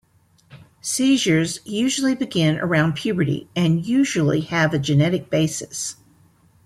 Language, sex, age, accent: English, female, 60-69, United States English